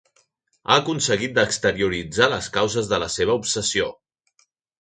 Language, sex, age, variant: Catalan, male, 30-39, Central